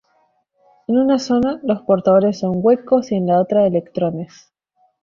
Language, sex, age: Spanish, female, 19-29